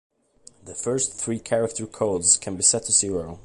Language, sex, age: English, male, under 19